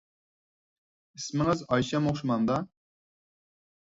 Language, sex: Uyghur, male